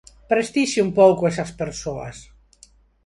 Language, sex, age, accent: Galician, female, 50-59, Neofalante